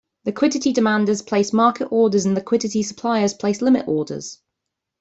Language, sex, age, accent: English, female, 30-39, England English